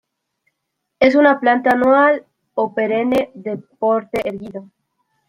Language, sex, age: Spanish, female, 19-29